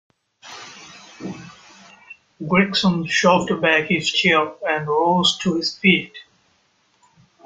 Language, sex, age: English, male, 19-29